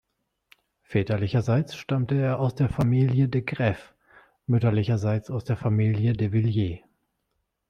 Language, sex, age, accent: German, male, 40-49, Deutschland Deutsch